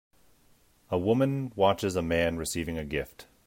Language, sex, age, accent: English, male, 30-39, United States English